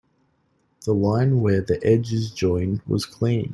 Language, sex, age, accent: English, male, 19-29, Australian English